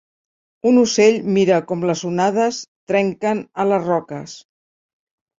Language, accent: Catalan, Barceloní